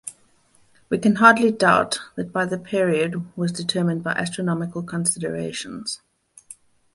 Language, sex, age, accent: English, female, 50-59, Southern African (South Africa, Zimbabwe, Namibia)